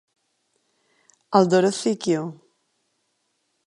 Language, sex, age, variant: Catalan, female, 40-49, Central